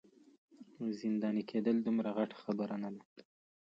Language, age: Pashto, 30-39